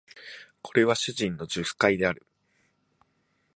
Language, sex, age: Japanese, male, 19-29